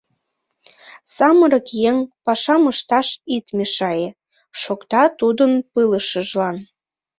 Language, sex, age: Mari, female, 19-29